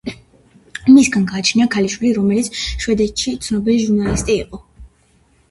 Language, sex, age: Georgian, female, 19-29